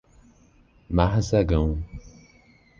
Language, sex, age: Portuguese, male, 19-29